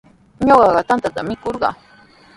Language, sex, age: Sihuas Ancash Quechua, female, 19-29